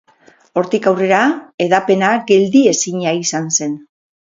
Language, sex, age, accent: Basque, female, 40-49, Mendebalekoa (Araba, Bizkaia, Gipuzkoako mendebaleko herri batzuk)